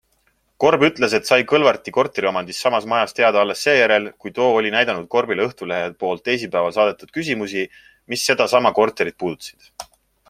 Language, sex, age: Estonian, male, 30-39